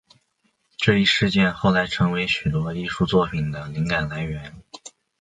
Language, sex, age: Chinese, male, under 19